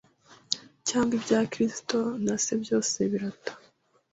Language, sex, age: Kinyarwanda, female, 50-59